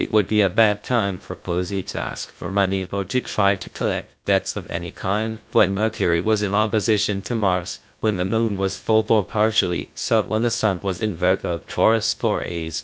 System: TTS, GlowTTS